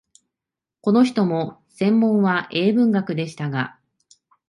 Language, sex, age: Japanese, female, 30-39